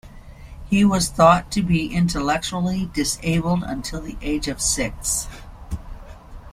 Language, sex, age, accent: English, female, 50-59, United States English